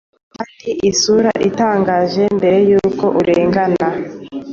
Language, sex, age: Kinyarwanda, female, 19-29